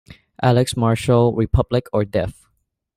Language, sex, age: English, male, under 19